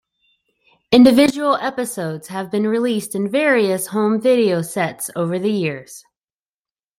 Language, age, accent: English, 30-39, United States English